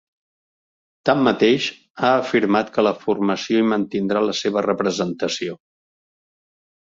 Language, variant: Catalan, Central